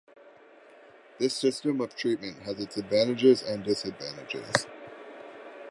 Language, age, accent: English, 19-29, United States English